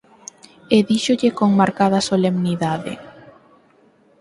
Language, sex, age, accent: Galician, female, under 19, Normativo (estándar)